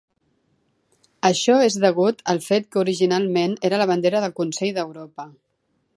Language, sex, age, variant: Catalan, female, 40-49, Central